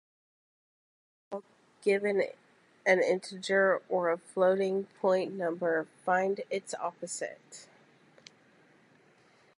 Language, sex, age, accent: English, female, 19-29, United States English